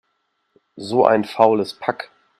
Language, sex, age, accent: German, male, 30-39, Deutschland Deutsch